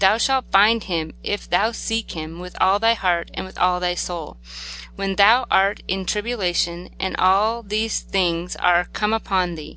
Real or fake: real